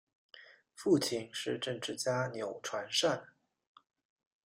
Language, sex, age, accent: Chinese, male, 40-49, 出生地：上海市